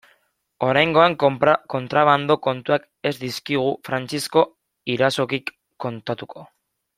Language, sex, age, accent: Basque, male, 19-29, Mendebalekoa (Araba, Bizkaia, Gipuzkoako mendebaleko herri batzuk)